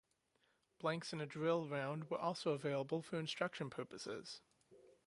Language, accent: English, United States English